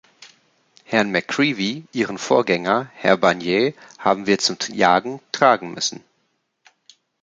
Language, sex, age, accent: German, male, 30-39, Deutschland Deutsch